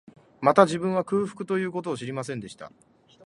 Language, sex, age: Japanese, male, 19-29